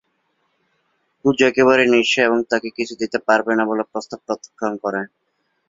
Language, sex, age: Bengali, male, 19-29